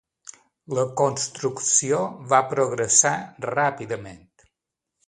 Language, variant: Catalan, Balear